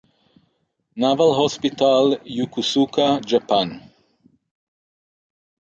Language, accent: English, United States English